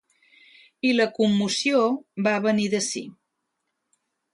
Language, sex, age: Catalan, female, 60-69